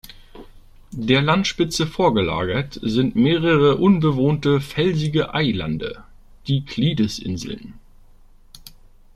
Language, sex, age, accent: German, male, 30-39, Deutschland Deutsch